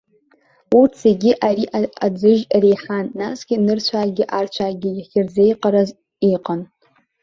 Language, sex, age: Abkhazian, female, under 19